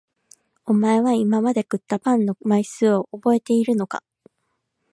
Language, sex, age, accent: Japanese, female, 19-29, 関西